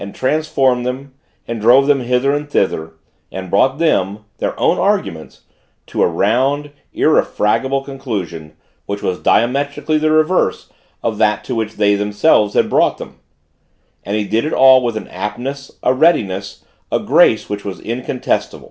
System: none